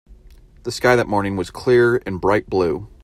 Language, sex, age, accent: English, male, 30-39, United States English